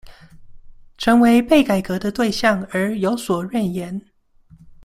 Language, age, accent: Chinese, 19-29, 出生地：桃園市